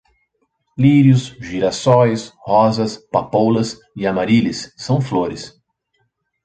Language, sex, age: Portuguese, male, 30-39